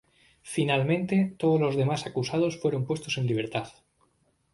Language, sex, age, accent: Spanish, male, 30-39, España: Norte peninsular (Asturias, Castilla y León, Cantabria, País Vasco, Navarra, Aragón, La Rioja, Guadalajara, Cuenca)